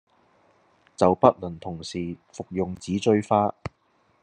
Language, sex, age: Cantonese, male, 19-29